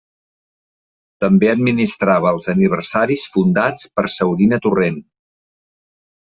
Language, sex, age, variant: Catalan, male, 40-49, Central